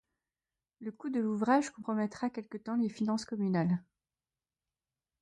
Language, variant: French, Français de métropole